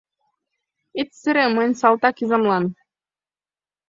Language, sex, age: Mari, female, 19-29